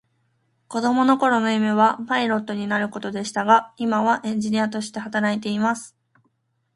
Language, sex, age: Japanese, female, 19-29